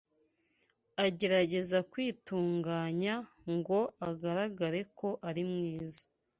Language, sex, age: Kinyarwanda, female, 19-29